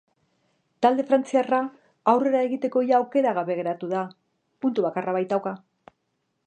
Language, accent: Basque, Mendebalekoa (Araba, Bizkaia, Gipuzkoako mendebaleko herri batzuk)